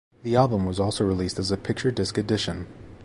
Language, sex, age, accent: English, male, 30-39, United States English